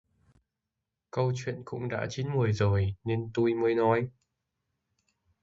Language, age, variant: Vietnamese, 19-29, Hà Nội